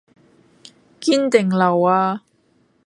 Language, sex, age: Cantonese, female, 30-39